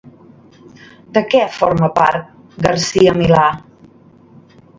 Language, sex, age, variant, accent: Catalan, female, 40-49, Central, central